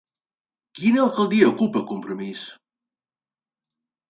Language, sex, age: Catalan, male, 60-69